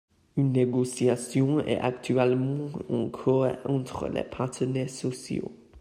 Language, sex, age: French, male, under 19